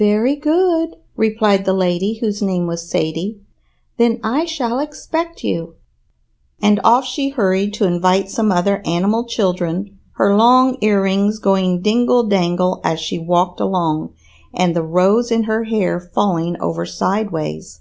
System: none